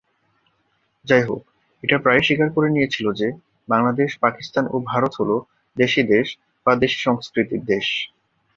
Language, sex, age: Bengali, male, 19-29